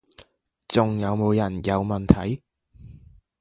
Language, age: Cantonese, 19-29